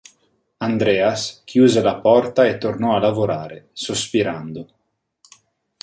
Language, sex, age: Italian, male, 19-29